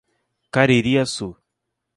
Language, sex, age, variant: Portuguese, male, 19-29, Portuguese (Brasil)